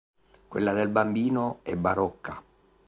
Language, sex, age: Italian, male, 30-39